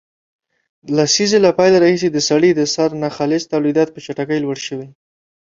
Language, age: Pashto, 19-29